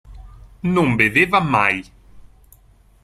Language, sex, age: Italian, male, 30-39